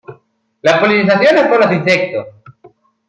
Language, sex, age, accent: Spanish, male, 30-39, Rioplatense: Argentina, Uruguay, este de Bolivia, Paraguay